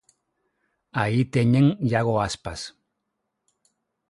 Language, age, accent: Galician, 40-49, Normativo (estándar); Neofalante